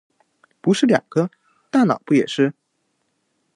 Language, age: Chinese, under 19